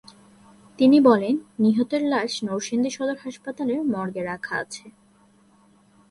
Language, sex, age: Bengali, female, 19-29